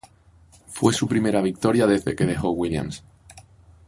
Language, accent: Spanish, España: Sur peninsular (Andalucia, Extremadura, Murcia)